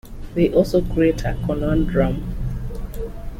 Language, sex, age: English, female, 40-49